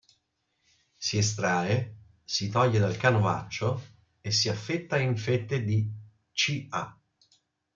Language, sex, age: Italian, male, 50-59